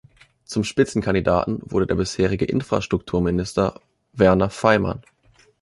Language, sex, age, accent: German, male, 19-29, Deutschland Deutsch